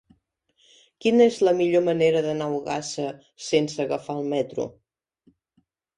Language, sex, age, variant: Catalan, female, 50-59, Central